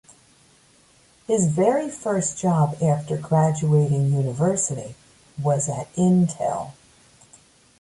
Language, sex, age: English, female, 60-69